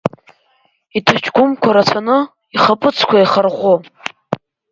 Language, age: Abkhazian, under 19